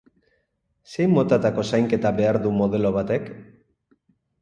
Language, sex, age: Basque, male, 40-49